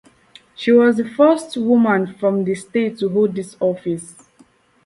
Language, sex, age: English, female, 19-29